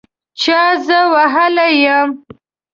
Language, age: Pashto, 19-29